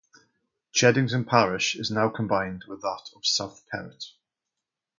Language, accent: English, Welsh English